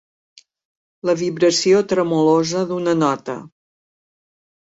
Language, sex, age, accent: Catalan, female, 60-69, mallorquí